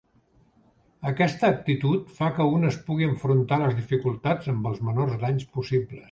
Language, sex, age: Catalan, male, 70-79